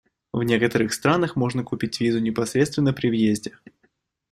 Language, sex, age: Russian, male, 19-29